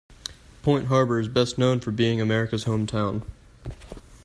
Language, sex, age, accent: English, male, under 19, United States English